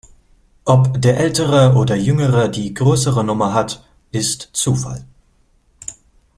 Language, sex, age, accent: German, male, 30-39, Deutschland Deutsch